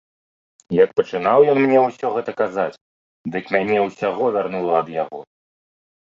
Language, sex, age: Belarusian, male, 30-39